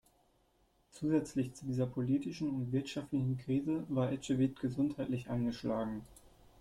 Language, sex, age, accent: German, male, 19-29, Deutschland Deutsch